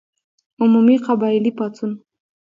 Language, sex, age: Pashto, female, 19-29